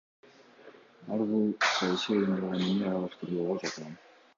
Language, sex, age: Kyrgyz, male, 19-29